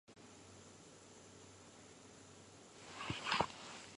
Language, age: Adamawa Fulfulde, 19-29